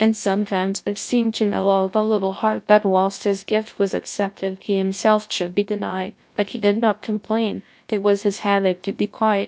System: TTS, GlowTTS